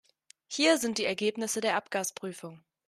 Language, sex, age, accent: German, female, 19-29, Deutschland Deutsch